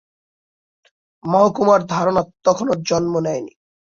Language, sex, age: Bengali, male, under 19